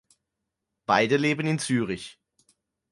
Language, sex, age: German, male, 30-39